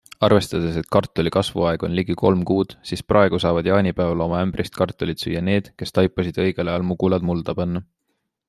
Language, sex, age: Estonian, male, 19-29